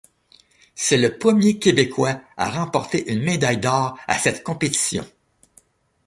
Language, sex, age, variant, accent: French, male, 60-69, Français d'Amérique du Nord, Français du Canada